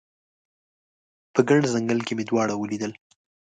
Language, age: Pashto, 19-29